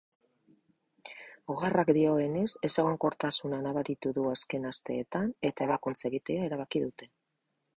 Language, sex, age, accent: Basque, female, 40-49, Mendebalekoa (Araba, Bizkaia, Gipuzkoako mendebaleko herri batzuk)